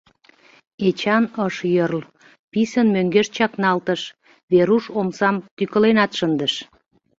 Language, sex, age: Mari, female, 40-49